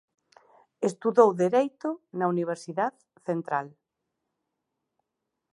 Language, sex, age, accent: Galician, female, 40-49, Oriental (común en zona oriental)